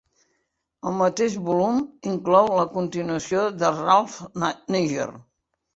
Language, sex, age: Catalan, female, 70-79